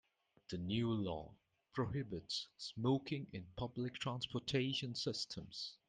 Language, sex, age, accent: English, male, 19-29, India and South Asia (India, Pakistan, Sri Lanka)